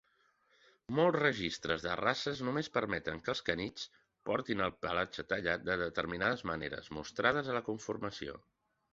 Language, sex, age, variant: Catalan, male, 30-39, Central